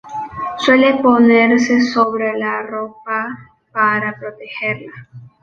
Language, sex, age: Spanish, female, under 19